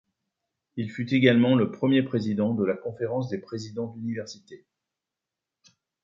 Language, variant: French, Français de métropole